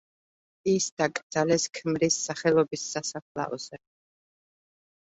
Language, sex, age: Georgian, female, 30-39